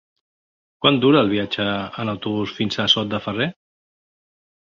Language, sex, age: Catalan, male, 50-59